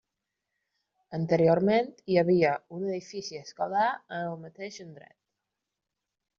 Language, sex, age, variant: Catalan, female, 19-29, Balear